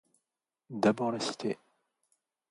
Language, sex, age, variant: French, male, 30-39, Français de métropole